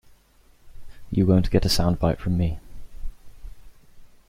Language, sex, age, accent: English, male, 19-29, England English